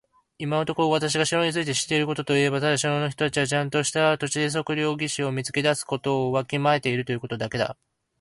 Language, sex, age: Japanese, male, 19-29